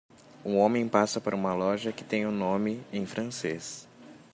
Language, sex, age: Portuguese, male, 19-29